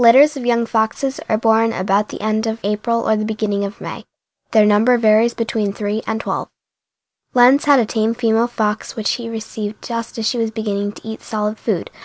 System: none